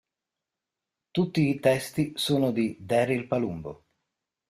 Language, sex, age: Italian, male, 40-49